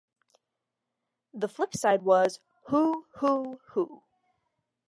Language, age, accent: English, under 19, United States English